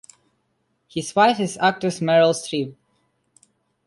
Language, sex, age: English, male, under 19